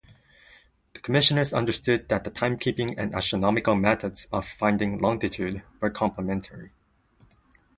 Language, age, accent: English, 19-29, United States English